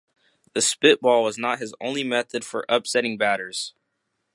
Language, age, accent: English, under 19, United States English